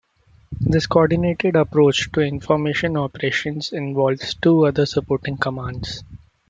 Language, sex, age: English, male, 19-29